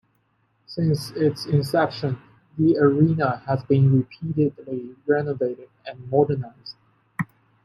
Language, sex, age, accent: English, male, 19-29, Hong Kong English